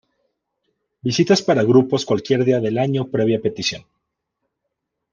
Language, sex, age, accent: Spanish, male, 30-39, México